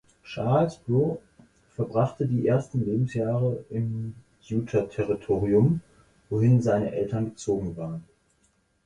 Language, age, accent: German, 30-39, Deutschland Deutsch